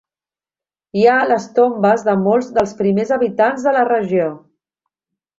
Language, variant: Catalan, Central